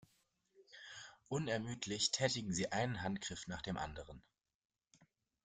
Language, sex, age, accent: German, male, 19-29, Deutschland Deutsch